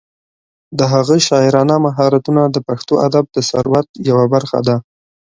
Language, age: Pashto, 19-29